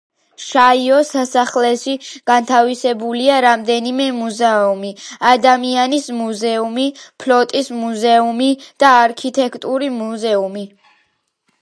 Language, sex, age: Georgian, female, under 19